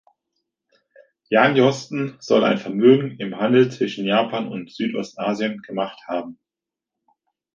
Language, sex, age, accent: German, male, 30-39, Deutschland Deutsch